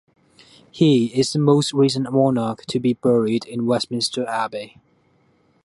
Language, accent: English, Hong Kong English